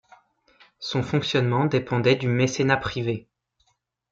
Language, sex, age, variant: French, male, 19-29, Français de métropole